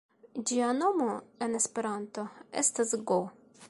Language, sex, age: Esperanto, female, 19-29